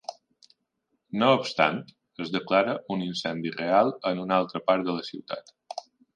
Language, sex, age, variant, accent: Catalan, male, 40-49, Balear, mallorquí